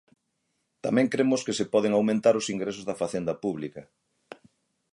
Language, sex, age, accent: Galician, male, 40-49, Normativo (estándar)